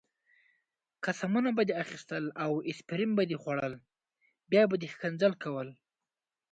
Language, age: Pashto, 19-29